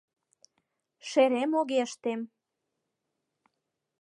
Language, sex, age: Mari, female, 19-29